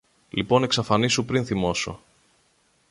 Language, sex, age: Greek, male, 30-39